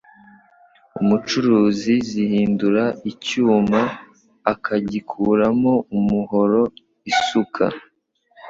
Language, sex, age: Kinyarwanda, male, under 19